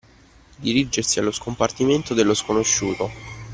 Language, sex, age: Italian, male, 19-29